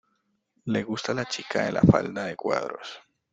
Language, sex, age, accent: Spanish, male, 19-29, Andino-Pacífico: Colombia, Perú, Ecuador, oeste de Bolivia y Venezuela andina